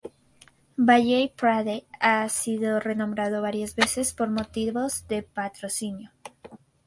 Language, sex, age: Spanish, female, 19-29